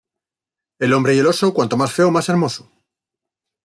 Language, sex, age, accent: Spanish, male, 40-49, España: Centro-Sur peninsular (Madrid, Toledo, Castilla-La Mancha)